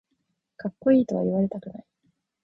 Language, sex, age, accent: Japanese, female, 19-29, 標準語